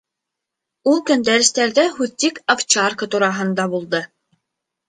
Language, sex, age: Bashkir, female, 19-29